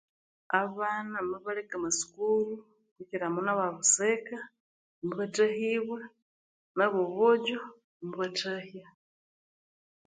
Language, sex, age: Konzo, female, 30-39